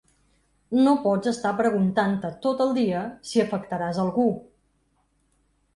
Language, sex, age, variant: Catalan, female, 40-49, Central